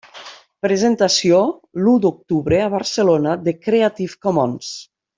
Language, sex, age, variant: Catalan, female, 50-59, Nord-Occidental